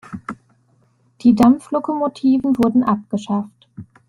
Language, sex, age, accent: German, female, 19-29, Deutschland Deutsch